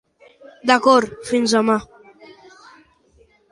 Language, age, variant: Catalan, under 19, Central